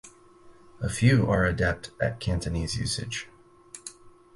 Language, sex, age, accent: English, male, 30-39, United States English